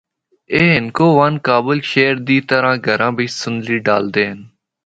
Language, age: Northern Hindko, 19-29